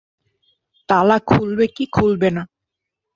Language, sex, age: Bengali, male, 19-29